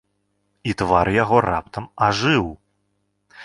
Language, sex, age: Belarusian, male, 19-29